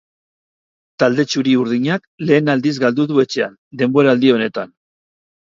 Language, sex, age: Basque, male, 40-49